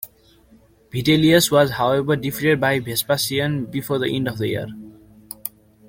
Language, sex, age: English, male, 19-29